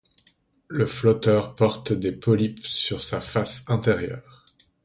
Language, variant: French, Français d'Europe